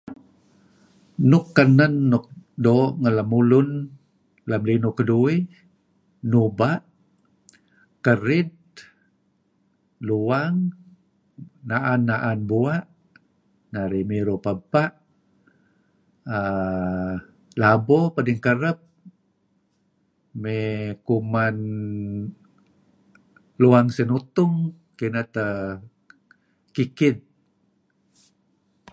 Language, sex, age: Kelabit, male, 70-79